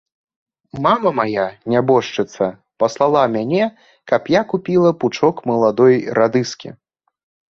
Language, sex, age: Belarusian, male, under 19